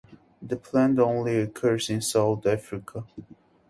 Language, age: English, 19-29